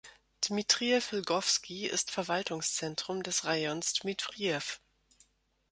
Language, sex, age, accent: German, female, 40-49, Deutschland Deutsch